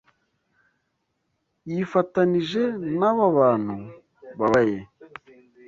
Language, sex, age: Kinyarwanda, male, 19-29